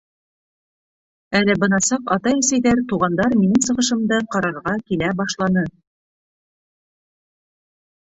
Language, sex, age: Bashkir, female, 30-39